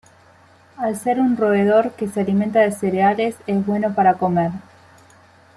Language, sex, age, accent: Spanish, female, 30-39, Rioplatense: Argentina, Uruguay, este de Bolivia, Paraguay